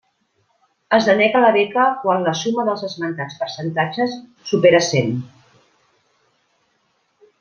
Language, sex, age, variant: Catalan, female, 50-59, Central